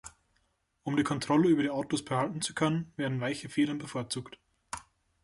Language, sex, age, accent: German, male, 19-29, Österreichisches Deutsch